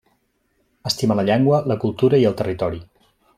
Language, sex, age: Catalan, male, 40-49